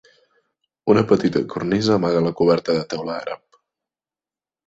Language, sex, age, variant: Catalan, male, 19-29, Central